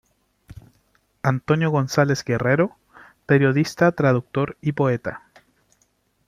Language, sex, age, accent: Spanish, male, 19-29, Chileno: Chile, Cuyo